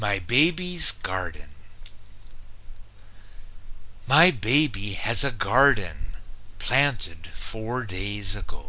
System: none